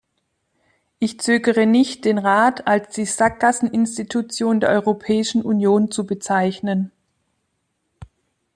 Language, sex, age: German, female, 40-49